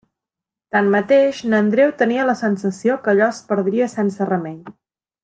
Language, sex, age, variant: Catalan, female, 30-39, Central